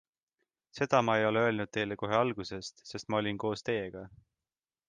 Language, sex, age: Estonian, male, 19-29